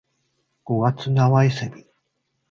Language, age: Japanese, 50-59